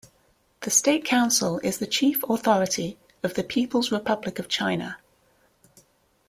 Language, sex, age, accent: English, female, 30-39, England English